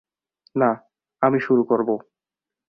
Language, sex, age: Bengali, male, under 19